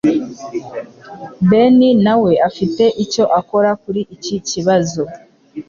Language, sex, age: Kinyarwanda, female, under 19